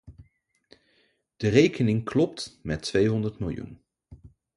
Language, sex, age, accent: Dutch, male, 30-39, Nederlands Nederlands